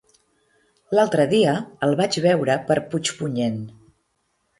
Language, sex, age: Catalan, female, 30-39